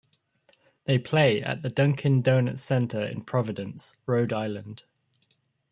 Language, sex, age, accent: English, male, 19-29, England English